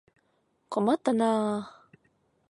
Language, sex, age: Japanese, female, 19-29